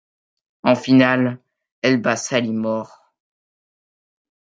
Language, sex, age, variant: French, male, under 19, Français de métropole